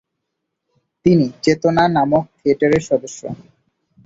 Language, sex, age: Bengali, male, 19-29